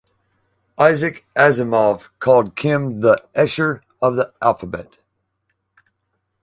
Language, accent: English, United States English